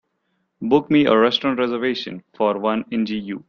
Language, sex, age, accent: English, male, 19-29, India and South Asia (India, Pakistan, Sri Lanka)